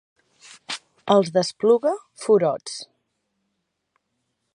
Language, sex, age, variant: Catalan, female, 40-49, Central